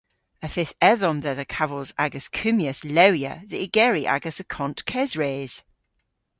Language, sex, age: Cornish, female, 40-49